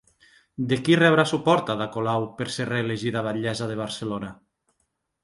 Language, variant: Catalan, Nord-Occidental